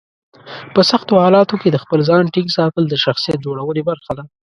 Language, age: Pashto, 19-29